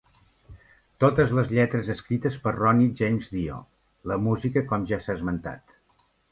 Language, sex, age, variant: Catalan, male, 50-59, Central